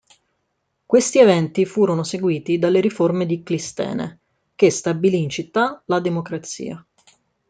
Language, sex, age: Italian, female, 30-39